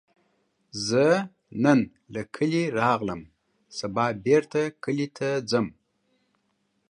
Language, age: Pashto, 50-59